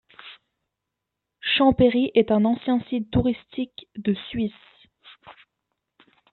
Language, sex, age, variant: French, female, 19-29, Français de métropole